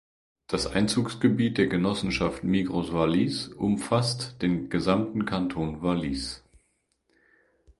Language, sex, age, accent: German, male, 30-39, Deutschland Deutsch